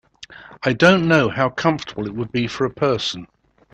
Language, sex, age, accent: English, male, 70-79, England English